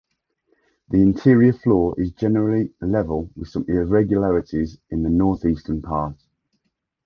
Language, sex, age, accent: English, male, 30-39, England English